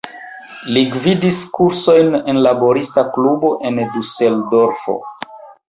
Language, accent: Esperanto, Internacia